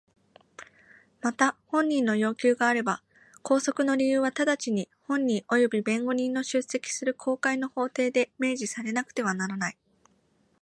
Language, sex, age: Japanese, female, 19-29